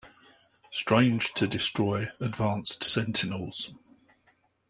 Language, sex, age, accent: English, male, 50-59, England English